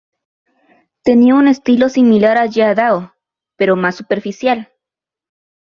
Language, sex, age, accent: Spanish, female, under 19, América central